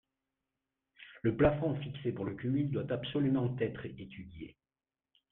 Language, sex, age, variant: French, male, 50-59, Français de métropole